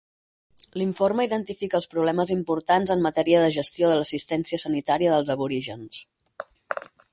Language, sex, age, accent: Catalan, female, 40-49, estàndard